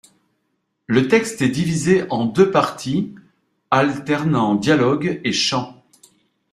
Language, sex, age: French, male, 40-49